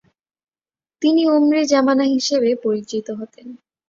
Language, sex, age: Bengali, female, 19-29